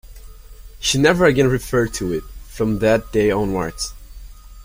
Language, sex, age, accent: English, male, under 19, United States English